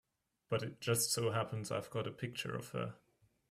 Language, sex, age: English, male, 19-29